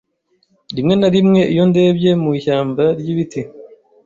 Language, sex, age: Kinyarwanda, male, 30-39